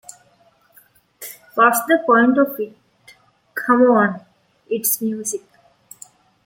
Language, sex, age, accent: English, female, 19-29, United States English